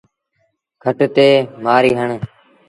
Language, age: Sindhi Bhil, 19-29